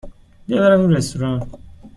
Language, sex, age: Persian, male, 19-29